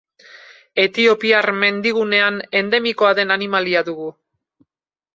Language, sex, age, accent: Basque, female, 40-49, Mendebalekoa (Araba, Bizkaia, Gipuzkoako mendebaleko herri batzuk)